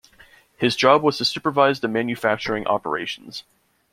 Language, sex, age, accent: English, male, 19-29, United States English